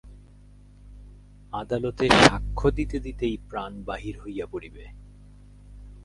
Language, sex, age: Bengali, male, 40-49